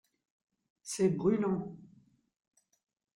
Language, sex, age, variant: French, female, 60-69, Français de métropole